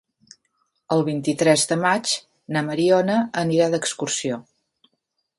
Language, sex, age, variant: Catalan, female, 50-59, Central